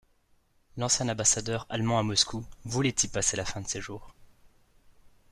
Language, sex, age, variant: French, male, 19-29, Français de métropole